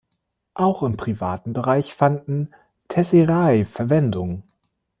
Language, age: German, 30-39